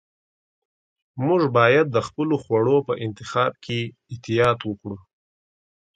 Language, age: Pashto, 30-39